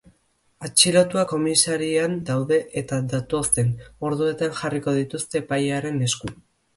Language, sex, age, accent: Basque, male, under 19, Erdialdekoa edo Nafarra (Gipuzkoa, Nafarroa)